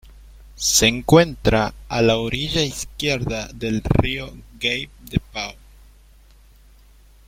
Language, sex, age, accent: Spanish, male, 19-29, Rioplatense: Argentina, Uruguay, este de Bolivia, Paraguay